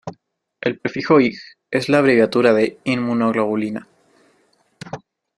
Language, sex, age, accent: Spanish, male, 19-29, México